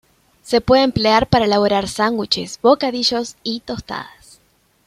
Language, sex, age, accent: Spanish, female, 19-29, Rioplatense: Argentina, Uruguay, este de Bolivia, Paraguay